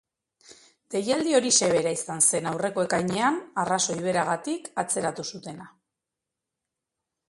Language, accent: Basque, Mendebalekoa (Araba, Bizkaia, Gipuzkoako mendebaleko herri batzuk)